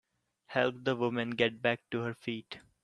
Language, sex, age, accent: English, male, 19-29, India and South Asia (India, Pakistan, Sri Lanka)